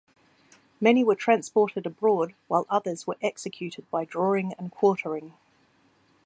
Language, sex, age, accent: English, female, 40-49, Australian English